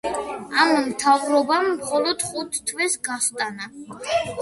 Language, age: Georgian, 30-39